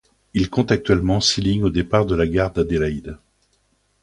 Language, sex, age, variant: French, male, 50-59, Français de métropole